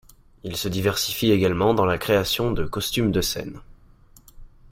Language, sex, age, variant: French, male, under 19, Français de métropole